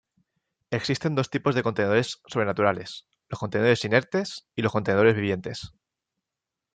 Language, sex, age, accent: Spanish, male, 30-39, España: Centro-Sur peninsular (Madrid, Toledo, Castilla-La Mancha)